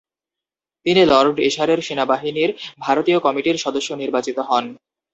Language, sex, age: Bengali, male, 19-29